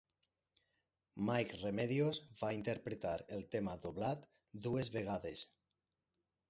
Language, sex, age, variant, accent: Catalan, male, 40-49, Valencià central, central; valencià